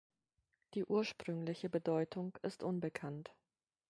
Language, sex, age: German, female, 30-39